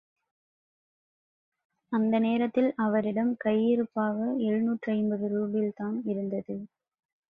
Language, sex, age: Tamil, female, under 19